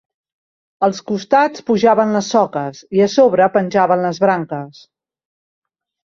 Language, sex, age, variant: Catalan, female, 50-59, Central